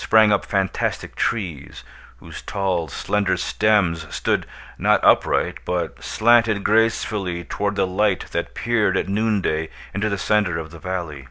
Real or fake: real